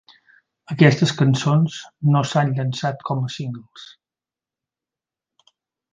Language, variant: Catalan, Central